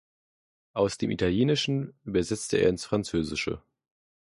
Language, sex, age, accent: German, male, 19-29, Deutschland Deutsch